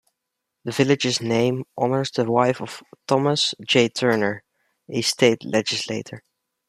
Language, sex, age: English, male, under 19